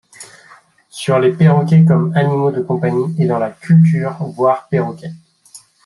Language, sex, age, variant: French, male, 30-39, Français de métropole